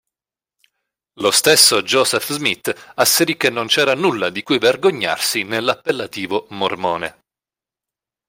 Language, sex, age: Italian, male, 19-29